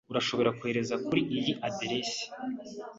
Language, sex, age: Kinyarwanda, male, 19-29